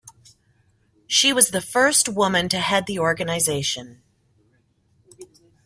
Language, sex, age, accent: English, female, 40-49, United States English